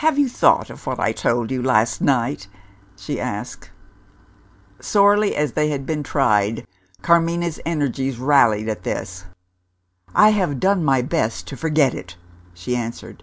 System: none